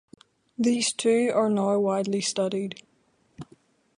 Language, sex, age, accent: English, female, 19-29, Irish English